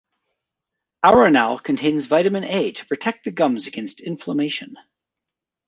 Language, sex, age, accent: English, male, 40-49, United States English